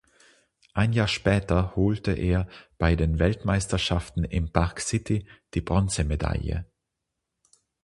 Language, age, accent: German, 40-49, Österreichisches Deutsch